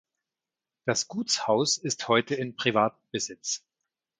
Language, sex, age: German, male, 40-49